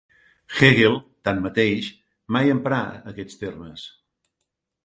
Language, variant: Catalan, Central